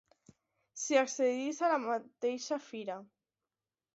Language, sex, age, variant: Catalan, female, under 19, Alacantí